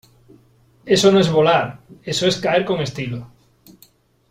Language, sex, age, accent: Spanish, male, 40-49, España: Sur peninsular (Andalucia, Extremadura, Murcia)